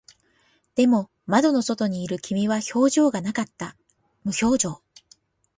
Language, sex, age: Japanese, female, 40-49